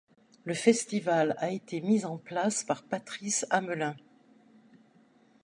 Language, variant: French, Français de métropole